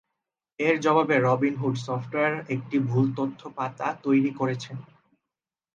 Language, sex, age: Bengali, male, 19-29